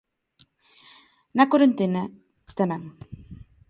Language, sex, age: Galician, female, 19-29